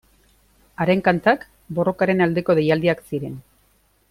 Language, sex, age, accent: Basque, female, 40-49, Erdialdekoa edo Nafarra (Gipuzkoa, Nafarroa)